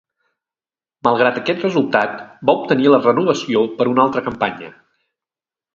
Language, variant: Catalan, Central